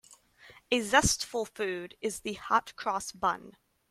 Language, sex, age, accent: English, female, 19-29, United States English